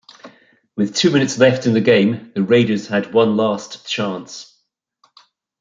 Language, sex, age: English, male, 50-59